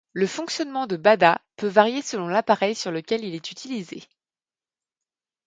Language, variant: French, Français de métropole